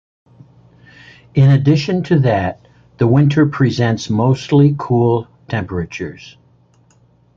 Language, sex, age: English, male, 70-79